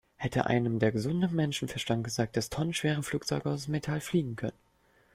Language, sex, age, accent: German, male, under 19, Deutschland Deutsch